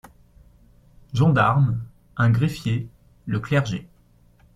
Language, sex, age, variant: French, male, 19-29, Français de métropole